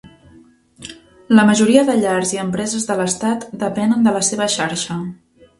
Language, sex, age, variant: Catalan, female, 19-29, Central